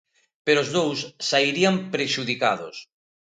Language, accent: Galician, Oriental (común en zona oriental)